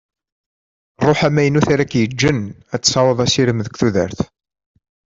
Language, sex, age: Kabyle, male, 30-39